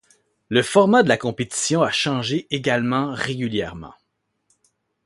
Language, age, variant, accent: French, 40-49, Français d'Amérique du Nord, Français du Canada